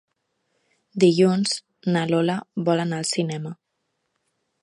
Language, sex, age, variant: Catalan, female, 19-29, Central